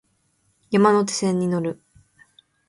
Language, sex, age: Japanese, female, 19-29